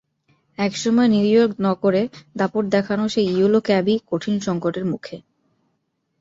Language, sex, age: Bengali, female, 19-29